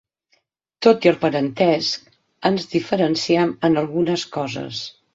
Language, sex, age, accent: Catalan, female, 50-59, balear; central